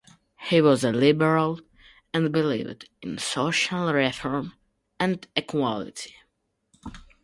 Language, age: English, under 19